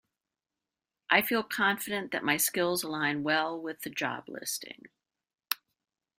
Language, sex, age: English, female, 50-59